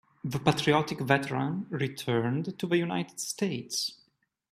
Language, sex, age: English, male, 30-39